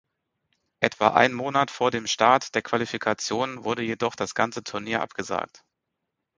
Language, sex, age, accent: German, male, 30-39, Deutschland Deutsch